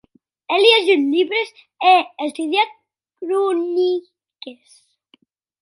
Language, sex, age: Occitan, female, 30-39